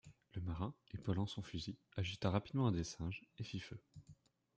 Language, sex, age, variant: French, male, 19-29, Français de métropole